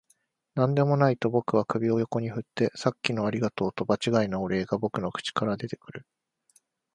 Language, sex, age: Japanese, male, 19-29